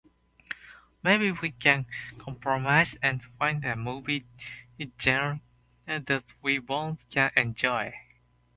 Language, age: English, 19-29